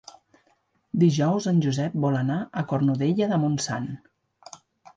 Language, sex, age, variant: Catalan, female, 40-49, Central